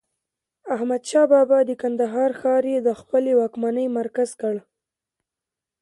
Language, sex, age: Pashto, female, 19-29